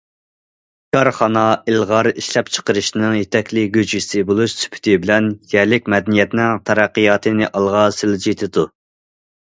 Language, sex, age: Uyghur, male, 30-39